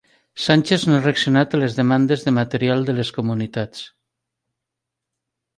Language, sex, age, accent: Catalan, female, 40-49, valencià